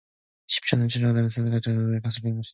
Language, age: Korean, 19-29